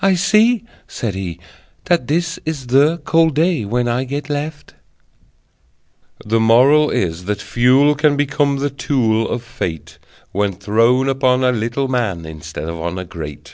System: none